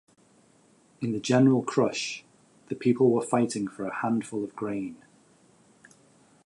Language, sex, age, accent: English, male, 40-49, England English